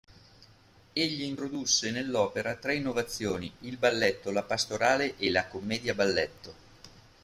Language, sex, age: Italian, male, 50-59